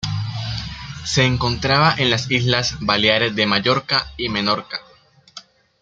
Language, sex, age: Spanish, male, under 19